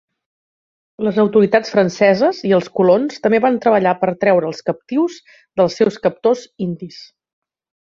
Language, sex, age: Catalan, female, 40-49